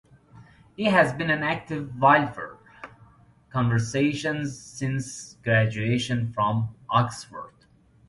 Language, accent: English, United States English